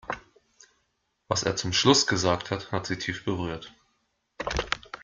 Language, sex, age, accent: German, male, 19-29, Deutschland Deutsch